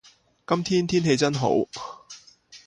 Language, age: Chinese, 30-39